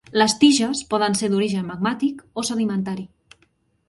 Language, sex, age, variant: Catalan, female, 30-39, Central